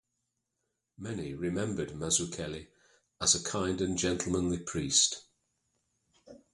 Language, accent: English, United States English